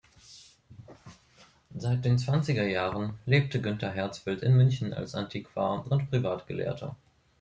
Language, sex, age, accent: German, male, 19-29, Deutschland Deutsch